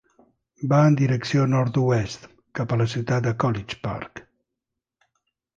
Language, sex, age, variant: Catalan, male, 60-69, Central